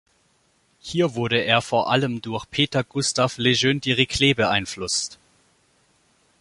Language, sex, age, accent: German, male, 19-29, Deutschland Deutsch